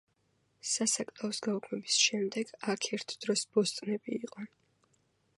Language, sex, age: Georgian, female, 19-29